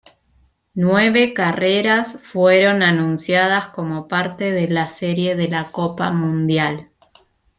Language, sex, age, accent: Spanish, female, 19-29, Rioplatense: Argentina, Uruguay, este de Bolivia, Paraguay